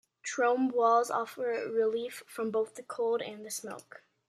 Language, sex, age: English, female, 19-29